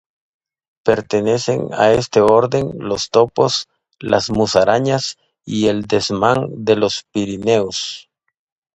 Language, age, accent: Spanish, 50-59, América central